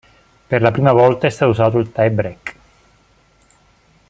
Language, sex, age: Italian, male, 40-49